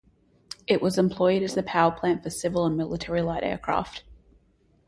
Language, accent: English, Australian English